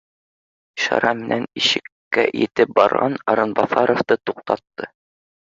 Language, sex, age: Bashkir, male, under 19